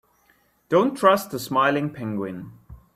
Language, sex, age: English, male, 19-29